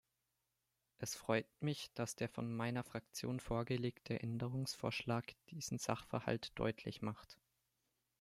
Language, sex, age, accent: German, male, under 19, Deutschland Deutsch